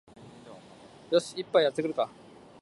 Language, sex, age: Japanese, male, 19-29